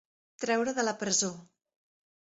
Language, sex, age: Catalan, female, 40-49